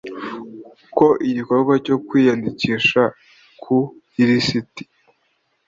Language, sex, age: Kinyarwanda, male, under 19